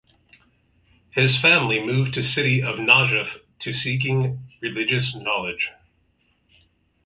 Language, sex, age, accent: English, male, 40-49, United States English